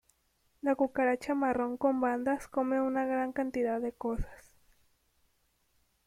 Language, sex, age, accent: Spanish, female, 19-29, México